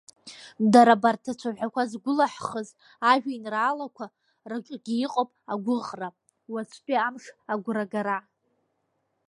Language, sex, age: Abkhazian, female, under 19